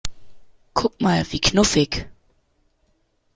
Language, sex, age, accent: German, male, under 19, Deutschland Deutsch